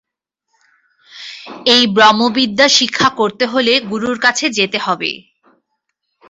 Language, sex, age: Bengali, female, 19-29